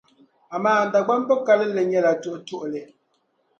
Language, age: Dagbani, 19-29